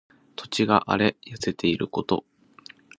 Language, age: Japanese, under 19